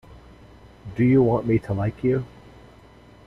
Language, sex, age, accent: English, male, 40-49, United States English